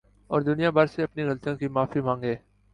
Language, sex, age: Urdu, male, 19-29